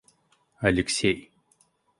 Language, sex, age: Russian, male, 19-29